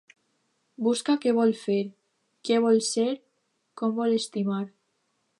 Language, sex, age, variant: Catalan, female, under 19, Alacantí